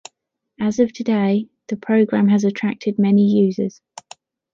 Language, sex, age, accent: English, female, 30-39, England English